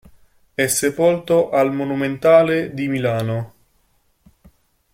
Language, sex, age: Italian, male, 19-29